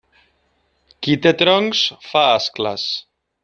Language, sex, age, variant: Catalan, male, 30-39, Central